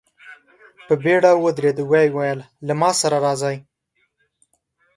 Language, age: Pashto, under 19